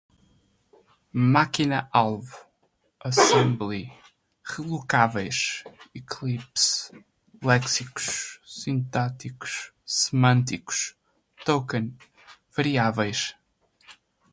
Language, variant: Portuguese, Portuguese (Portugal)